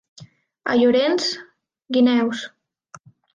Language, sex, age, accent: Catalan, female, 19-29, valencià